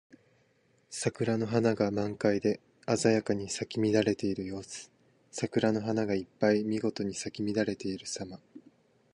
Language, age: Japanese, 19-29